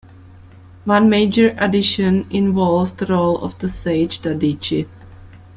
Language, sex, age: English, female, 40-49